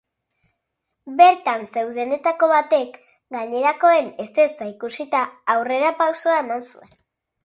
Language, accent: Basque, Erdialdekoa edo Nafarra (Gipuzkoa, Nafarroa)